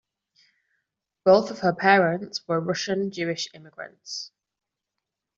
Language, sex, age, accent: English, female, 19-29, England English